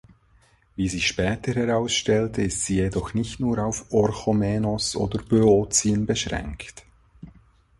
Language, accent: German, Schweizerdeutsch